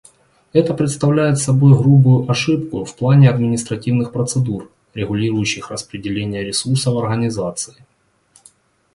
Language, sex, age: Russian, male, 30-39